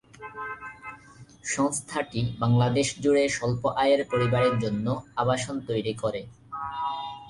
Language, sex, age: Bengali, male, 19-29